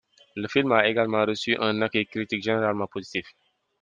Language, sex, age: French, male, 19-29